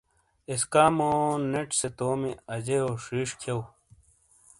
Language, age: Shina, 30-39